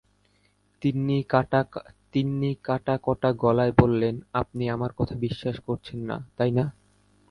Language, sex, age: Bengali, male, 19-29